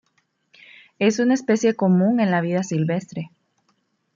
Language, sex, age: Spanish, female, 19-29